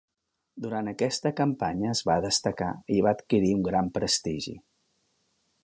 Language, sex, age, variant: Catalan, male, 50-59, Central